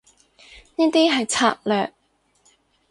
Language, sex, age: Cantonese, female, 19-29